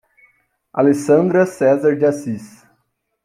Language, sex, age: Portuguese, male, 19-29